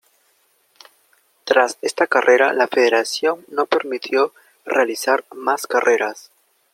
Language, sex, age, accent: Spanish, male, 19-29, Andino-Pacífico: Colombia, Perú, Ecuador, oeste de Bolivia y Venezuela andina